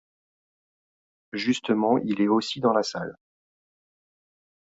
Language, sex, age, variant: French, male, 40-49, Français de métropole